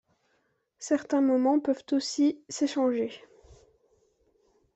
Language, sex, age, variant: French, female, 19-29, Français de métropole